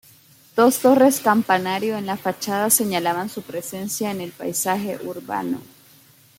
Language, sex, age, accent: Spanish, female, 19-29, América central